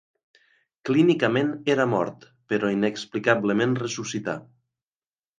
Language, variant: Catalan, Nord-Occidental